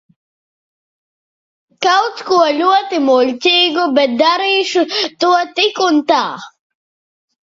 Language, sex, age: Latvian, female, 30-39